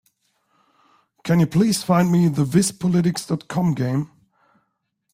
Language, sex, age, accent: English, male, 19-29, United States English